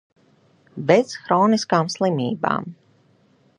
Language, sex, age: Latvian, female, 40-49